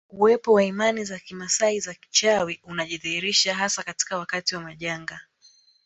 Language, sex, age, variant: Swahili, female, 19-29, Kiswahili Sanifu (EA)